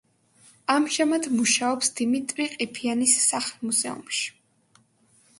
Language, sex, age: Georgian, female, under 19